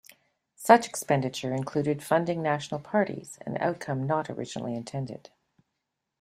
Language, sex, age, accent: English, female, 60-69, Canadian English